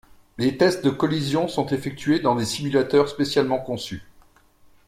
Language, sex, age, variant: French, male, 40-49, Français de métropole